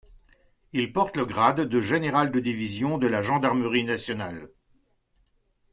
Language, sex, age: French, male, 60-69